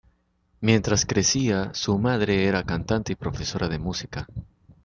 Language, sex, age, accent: Spanish, male, 19-29, Caribe: Cuba, Venezuela, Puerto Rico, República Dominicana, Panamá, Colombia caribeña, México caribeño, Costa del golfo de México